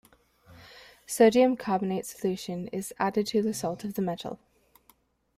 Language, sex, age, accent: English, female, 19-29, England English